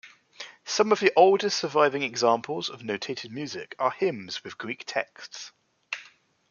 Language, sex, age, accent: English, male, 19-29, England English